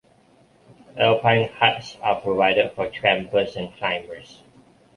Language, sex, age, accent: English, male, 30-39, Malaysian English